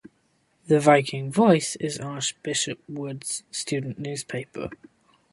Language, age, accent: English, 19-29, England English